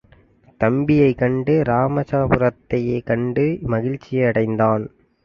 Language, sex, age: Tamil, male, 19-29